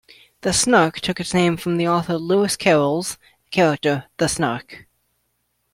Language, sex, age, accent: English, male, 19-29, United States English